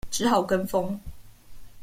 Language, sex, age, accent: Chinese, female, 19-29, 出生地：臺北市